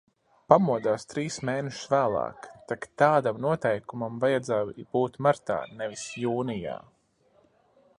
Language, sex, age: Latvian, male, 30-39